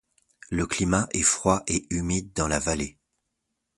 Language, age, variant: French, 30-39, Français de métropole